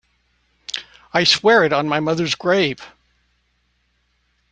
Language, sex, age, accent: English, male, 70-79, United States English